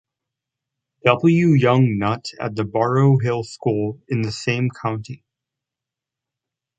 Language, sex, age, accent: English, male, under 19, United States English